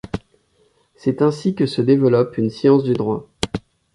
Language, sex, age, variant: French, male, 40-49, Français de métropole